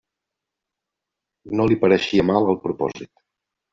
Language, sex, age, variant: Catalan, male, 50-59, Central